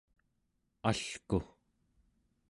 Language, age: Central Yupik, 30-39